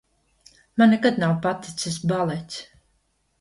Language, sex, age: Latvian, female, 60-69